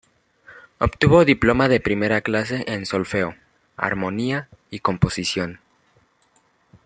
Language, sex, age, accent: Spanish, male, under 19, México